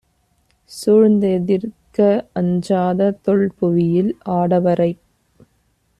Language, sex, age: Tamil, female, 30-39